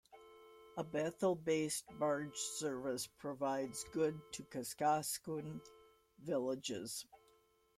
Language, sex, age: English, female, 70-79